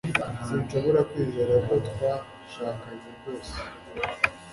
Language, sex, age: Kinyarwanda, male, under 19